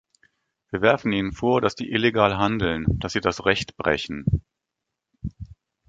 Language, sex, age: German, male, 50-59